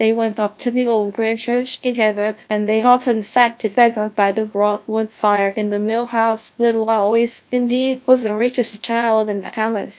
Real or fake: fake